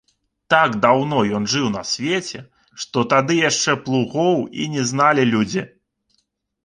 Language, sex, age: Belarusian, male, 30-39